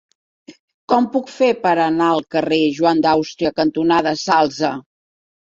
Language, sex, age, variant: Catalan, female, 50-59, Central